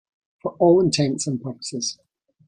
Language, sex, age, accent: English, male, 50-59, Scottish English